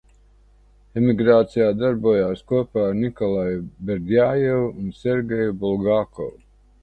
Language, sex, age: Latvian, male, 60-69